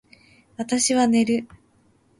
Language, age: Japanese, 19-29